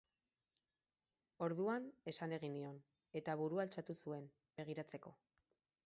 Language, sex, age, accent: Basque, female, 40-49, Erdialdekoa edo Nafarra (Gipuzkoa, Nafarroa)